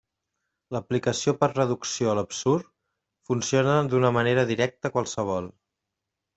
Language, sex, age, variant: Catalan, male, 30-39, Central